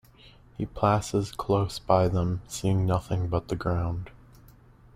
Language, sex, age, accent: English, male, under 19, United States English